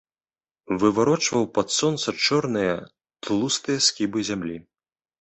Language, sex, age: Belarusian, male, 19-29